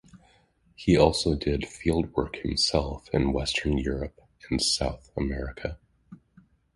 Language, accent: English, United States English